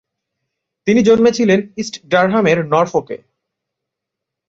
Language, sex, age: Bengali, male, 19-29